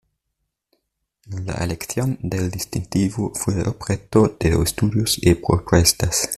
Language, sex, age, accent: Spanish, male, 19-29, España: Norte peninsular (Asturias, Castilla y León, Cantabria, País Vasco, Navarra, Aragón, La Rioja, Guadalajara, Cuenca)